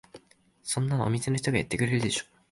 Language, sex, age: Japanese, male, 19-29